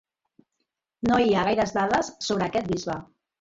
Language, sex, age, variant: Catalan, female, 60-69, Central